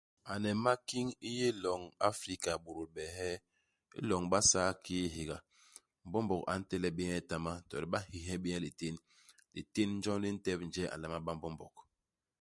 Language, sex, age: Basaa, male, 50-59